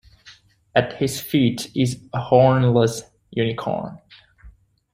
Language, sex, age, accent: English, male, 19-29, United States English